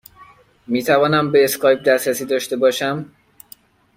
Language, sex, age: Persian, male, 19-29